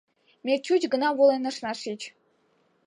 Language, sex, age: Mari, female, under 19